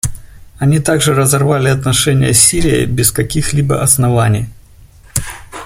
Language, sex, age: Russian, male, 40-49